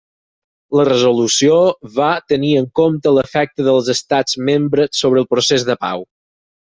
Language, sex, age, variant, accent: Catalan, male, 30-39, Balear, mallorquí